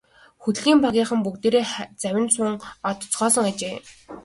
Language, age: Mongolian, 19-29